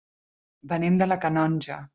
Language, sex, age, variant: Catalan, female, 30-39, Central